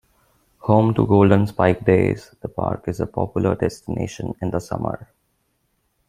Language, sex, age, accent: English, male, 19-29, India and South Asia (India, Pakistan, Sri Lanka)